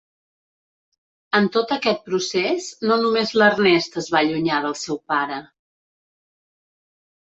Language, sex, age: Catalan, female, 50-59